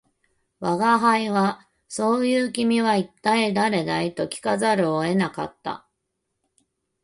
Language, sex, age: Japanese, female, 30-39